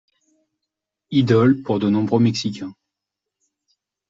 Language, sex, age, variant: French, male, 40-49, Français de métropole